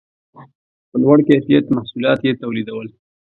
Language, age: Pashto, 19-29